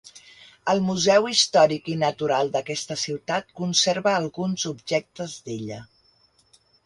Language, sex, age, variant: Catalan, female, 60-69, Central